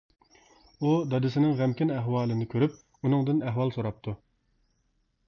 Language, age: Uyghur, 30-39